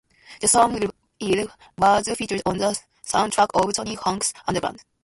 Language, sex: English, female